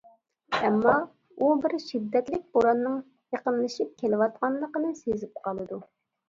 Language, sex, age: Uyghur, female, 19-29